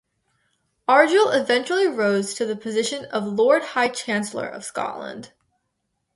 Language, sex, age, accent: English, female, under 19, United States English